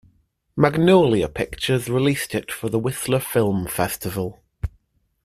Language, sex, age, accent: English, male, 30-39, England English